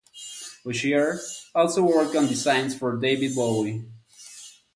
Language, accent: English, United States English